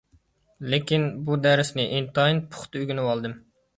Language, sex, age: Uyghur, male, 19-29